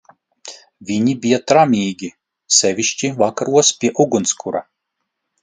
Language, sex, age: Latvian, male, 40-49